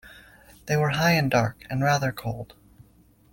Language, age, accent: English, under 19, United States English